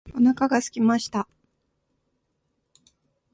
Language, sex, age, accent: Japanese, female, 50-59, 標準語